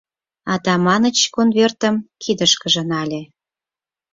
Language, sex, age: Mari, female, 40-49